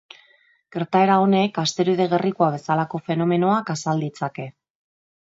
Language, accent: Basque, Mendebalekoa (Araba, Bizkaia, Gipuzkoako mendebaleko herri batzuk)